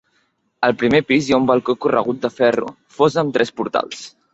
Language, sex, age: Catalan, male, under 19